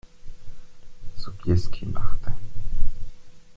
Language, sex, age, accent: German, male, 30-39, Österreichisches Deutsch